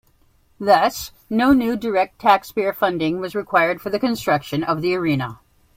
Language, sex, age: English, female, 60-69